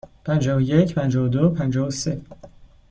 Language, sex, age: Persian, male, 19-29